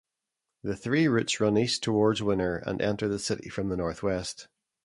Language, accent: English, Northern Irish